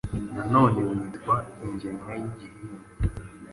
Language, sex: Kinyarwanda, male